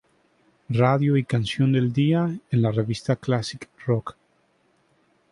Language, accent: Spanish, Caribe: Cuba, Venezuela, Puerto Rico, República Dominicana, Panamá, Colombia caribeña, México caribeño, Costa del golfo de México